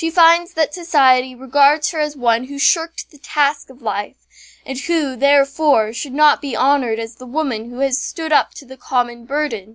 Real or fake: real